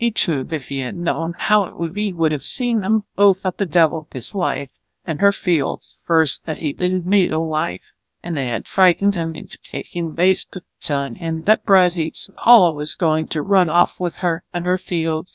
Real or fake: fake